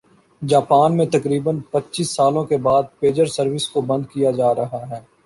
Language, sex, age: Urdu, male, 19-29